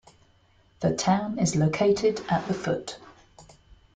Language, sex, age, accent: English, female, 50-59, England English